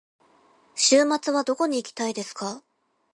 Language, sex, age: Japanese, female, 19-29